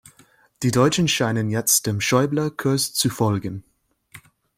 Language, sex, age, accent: German, male, 19-29, Deutschland Deutsch